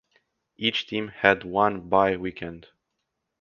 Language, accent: English, United States English